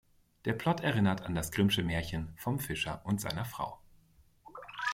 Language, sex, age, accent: German, male, 40-49, Deutschland Deutsch